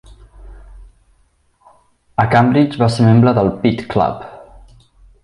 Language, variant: Catalan, Central